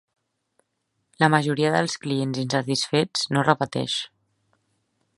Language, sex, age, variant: Catalan, female, 19-29, Central